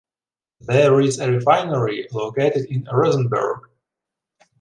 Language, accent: English, United States English